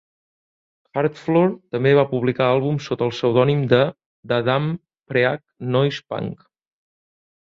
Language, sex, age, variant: Catalan, male, 19-29, Central